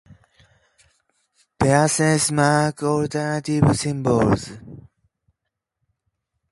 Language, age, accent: English, 19-29, United States English